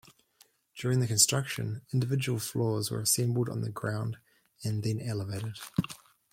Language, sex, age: English, male, 30-39